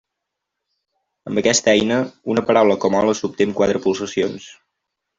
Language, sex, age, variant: Catalan, male, 19-29, Central